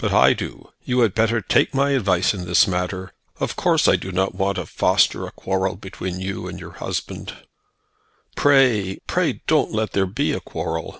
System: none